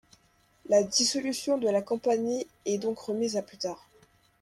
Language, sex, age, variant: French, female, under 19, Français de métropole